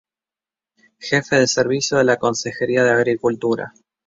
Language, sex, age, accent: Spanish, male, 19-29, Rioplatense: Argentina, Uruguay, este de Bolivia, Paraguay